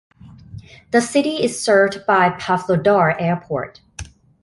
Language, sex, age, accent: English, female, 19-29, United States English